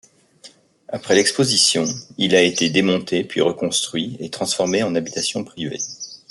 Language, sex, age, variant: French, male, 40-49, Français de métropole